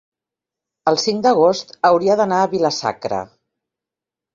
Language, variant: Catalan, Central